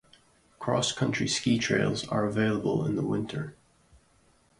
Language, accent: English, United States English